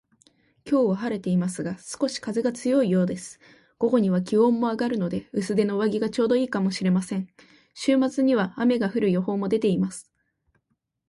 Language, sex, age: Japanese, female, 19-29